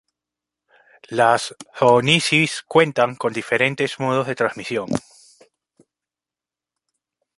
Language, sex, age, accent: Spanish, male, 40-49, Andino-Pacífico: Colombia, Perú, Ecuador, oeste de Bolivia y Venezuela andina